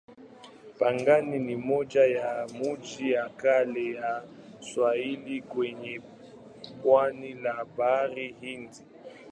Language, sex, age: Swahili, male, 19-29